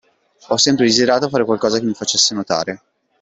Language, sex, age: Italian, male, 19-29